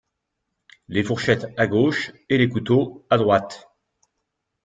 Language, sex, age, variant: French, male, 40-49, Français de métropole